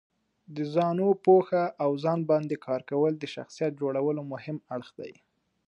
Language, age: Pashto, 19-29